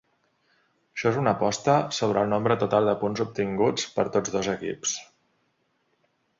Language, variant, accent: Catalan, Central, central